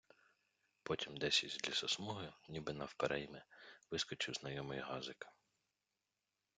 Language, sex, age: Ukrainian, male, 30-39